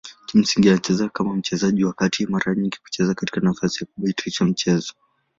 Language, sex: Swahili, male